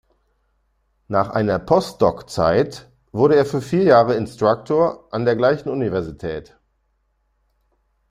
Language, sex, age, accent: German, male, 50-59, Deutschland Deutsch